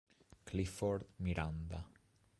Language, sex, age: Italian, male, 30-39